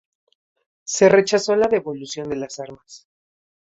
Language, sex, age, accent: Spanish, male, 19-29, México